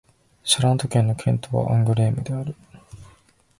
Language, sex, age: Japanese, male, under 19